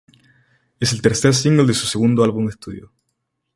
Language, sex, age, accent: Spanish, male, 19-29, Chileno: Chile, Cuyo